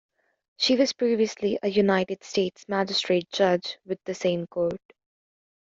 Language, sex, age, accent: English, female, under 19, United States English